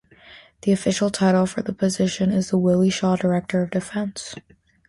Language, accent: English, United States English